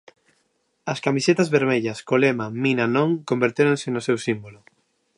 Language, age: Galician, under 19